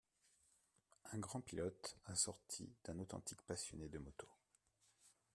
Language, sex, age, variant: French, male, 30-39, Français de métropole